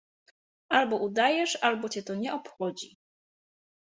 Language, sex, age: Polish, female, 30-39